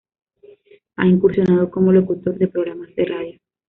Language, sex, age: Spanish, female, 19-29